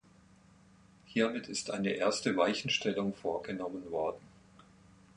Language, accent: German, Deutschland Deutsch